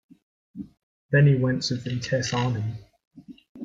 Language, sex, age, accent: English, male, 19-29, Australian English